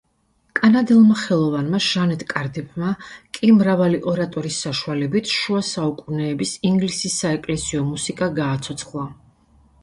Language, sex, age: Georgian, female, 50-59